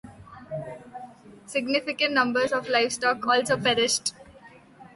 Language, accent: English, India and South Asia (India, Pakistan, Sri Lanka)